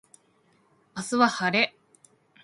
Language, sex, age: Japanese, female, 19-29